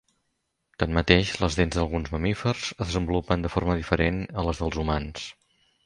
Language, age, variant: Catalan, 60-69, Central